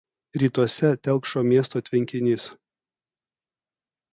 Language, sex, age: Lithuanian, male, 40-49